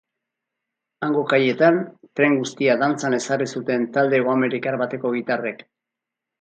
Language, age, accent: Basque, 60-69, Erdialdekoa edo Nafarra (Gipuzkoa, Nafarroa)